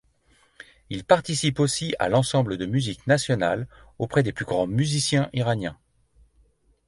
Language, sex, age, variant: French, male, 50-59, Français de métropole